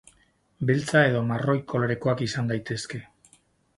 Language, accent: Basque, Mendebalekoa (Araba, Bizkaia, Gipuzkoako mendebaleko herri batzuk)